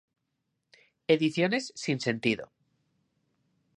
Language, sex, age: Spanish, male, 19-29